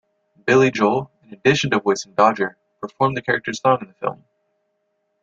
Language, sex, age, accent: English, male, under 19, United States English